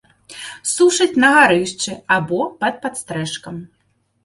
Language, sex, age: Belarusian, female, 30-39